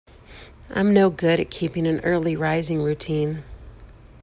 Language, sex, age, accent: English, female, 30-39, United States English